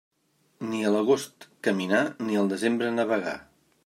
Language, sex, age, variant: Catalan, male, 50-59, Central